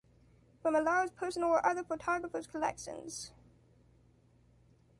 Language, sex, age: English, male, under 19